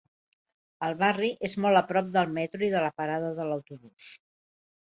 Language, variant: Catalan, Central